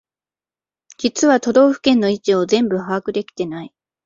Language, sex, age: Japanese, female, 19-29